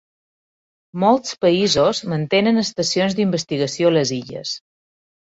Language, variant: Catalan, Balear